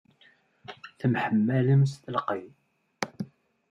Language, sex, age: Kabyle, male, 19-29